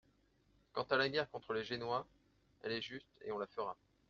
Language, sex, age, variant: French, male, 30-39, Français de métropole